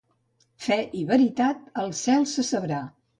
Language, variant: Catalan, Central